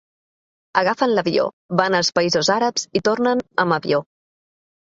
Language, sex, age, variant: Catalan, female, 30-39, Balear